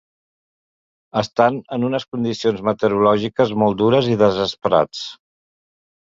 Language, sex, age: Catalan, male, 50-59